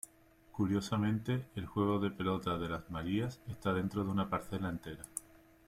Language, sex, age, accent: Spanish, male, 30-39, España: Sur peninsular (Andalucia, Extremadura, Murcia)